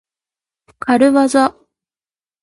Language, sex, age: Japanese, female, 19-29